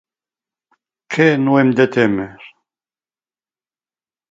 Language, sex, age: Catalan, male, 60-69